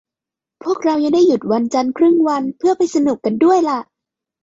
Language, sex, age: Thai, female, 30-39